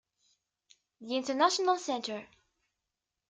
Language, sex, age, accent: English, female, 19-29, United States English